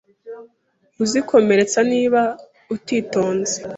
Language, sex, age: Kinyarwanda, female, 19-29